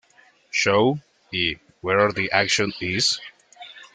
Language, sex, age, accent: Spanish, male, 30-39, América central